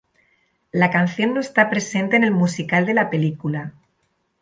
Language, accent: Spanish, España: Sur peninsular (Andalucia, Extremadura, Murcia)